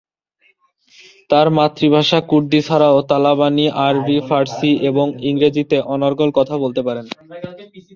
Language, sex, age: Bengali, male, 19-29